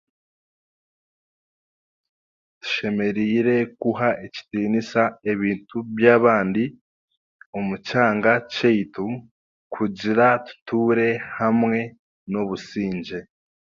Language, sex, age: Chiga, male, 19-29